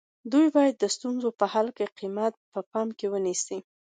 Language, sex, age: Pashto, female, 19-29